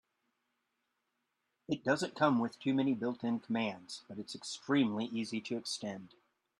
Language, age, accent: English, 40-49, United States English